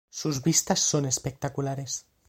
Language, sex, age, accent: Spanish, male, 19-29, España: Centro-Sur peninsular (Madrid, Toledo, Castilla-La Mancha)